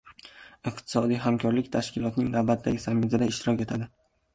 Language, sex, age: Uzbek, male, under 19